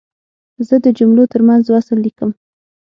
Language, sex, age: Pashto, female, 19-29